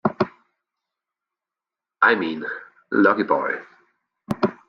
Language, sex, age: English, male, 40-49